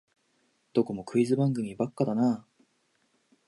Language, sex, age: Japanese, male, 19-29